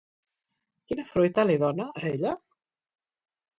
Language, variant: Catalan, Central